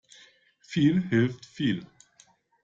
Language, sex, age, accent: German, male, 50-59, Deutschland Deutsch